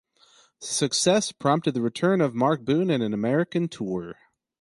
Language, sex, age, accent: English, male, 30-39, United States English